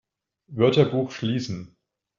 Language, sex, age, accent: German, male, 50-59, Deutschland Deutsch